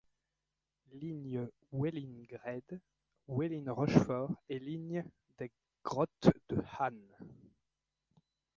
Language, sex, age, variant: French, male, 30-39, Français de métropole